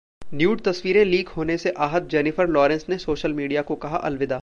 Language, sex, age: Hindi, male, 19-29